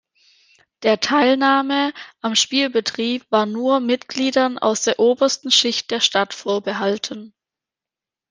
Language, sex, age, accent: German, female, 19-29, Deutschland Deutsch